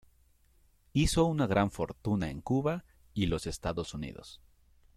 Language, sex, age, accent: Spanish, male, 19-29, México